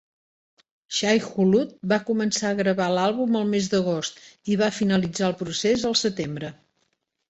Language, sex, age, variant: Catalan, female, 70-79, Central